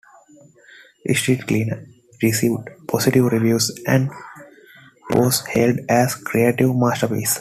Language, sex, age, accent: English, male, 19-29, India and South Asia (India, Pakistan, Sri Lanka)